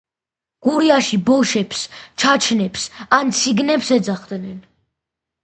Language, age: Georgian, under 19